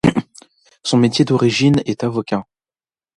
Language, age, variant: French, under 19, Français de métropole